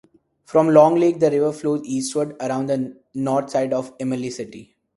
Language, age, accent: English, 19-29, India and South Asia (India, Pakistan, Sri Lanka)